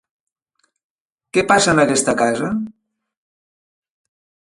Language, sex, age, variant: Catalan, male, 60-69, Central